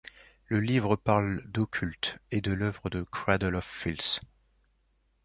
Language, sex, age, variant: French, male, 30-39, Français de métropole